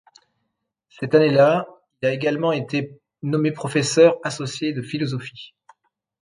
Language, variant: French, Français de métropole